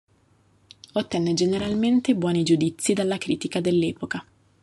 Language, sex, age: Italian, female, 30-39